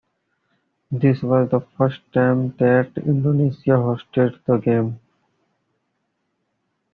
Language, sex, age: English, male, 19-29